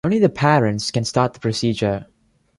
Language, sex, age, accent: English, male, 19-29, India and South Asia (India, Pakistan, Sri Lanka)